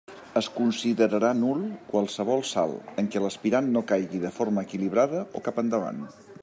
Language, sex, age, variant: Catalan, male, 60-69, Central